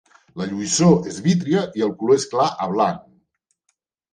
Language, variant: Catalan, Central